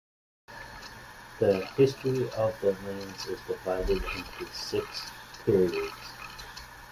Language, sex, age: English, male, 30-39